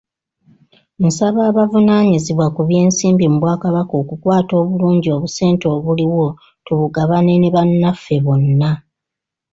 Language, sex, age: Ganda, female, 60-69